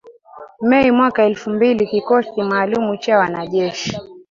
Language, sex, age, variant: Swahili, female, 19-29, Kiswahili cha Bara ya Kenya